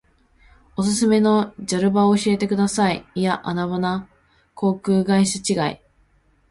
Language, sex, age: Japanese, female, 19-29